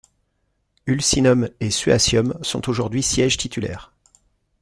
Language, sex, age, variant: French, male, 40-49, Français de métropole